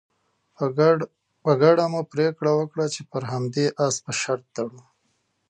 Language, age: Pashto, 30-39